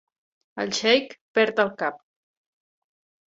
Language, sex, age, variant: Catalan, female, 30-39, Central